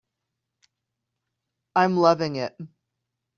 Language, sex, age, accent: English, male, 19-29, United States English